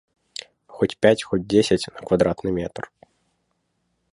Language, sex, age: Belarusian, male, 19-29